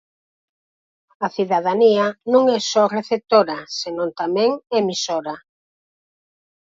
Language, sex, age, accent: Galician, female, 50-59, Normativo (estándar)